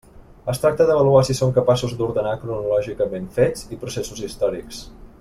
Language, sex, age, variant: Catalan, male, 30-39, Balear